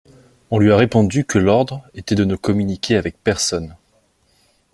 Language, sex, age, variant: French, male, 30-39, Français de métropole